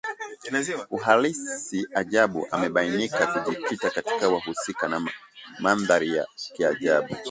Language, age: Swahili, 30-39